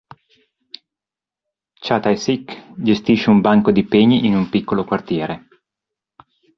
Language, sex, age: Italian, male, 40-49